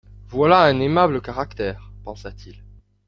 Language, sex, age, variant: French, male, 19-29, Français de métropole